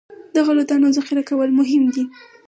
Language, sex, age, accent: Pashto, female, 19-29, معیاري پښتو